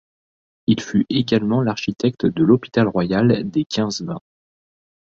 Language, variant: French, Français de métropole